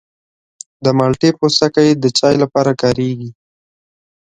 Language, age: Pashto, 19-29